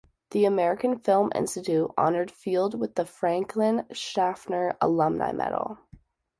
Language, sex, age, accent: English, female, 19-29, United States English